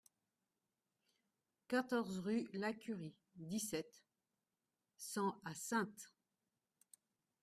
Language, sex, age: French, female, 50-59